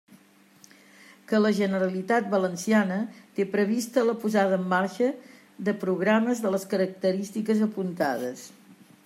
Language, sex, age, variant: Catalan, female, 70-79, Central